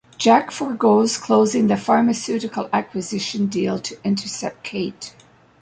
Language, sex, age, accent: English, female, 60-69, Canadian English